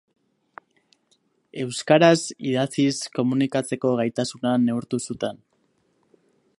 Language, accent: Basque, Mendebalekoa (Araba, Bizkaia, Gipuzkoako mendebaleko herri batzuk)